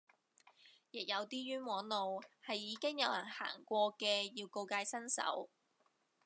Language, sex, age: Cantonese, female, 30-39